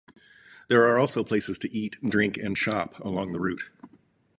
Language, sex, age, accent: English, male, 50-59, United States English